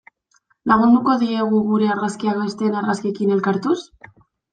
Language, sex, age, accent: Basque, female, 19-29, Mendebalekoa (Araba, Bizkaia, Gipuzkoako mendebaleko herri batzuk)